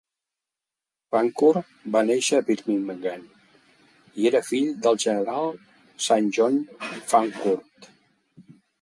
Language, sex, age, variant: Catalan, male, 60-69, Central